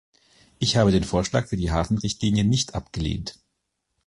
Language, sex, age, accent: German, male, 40-49, Deutschland Deutsch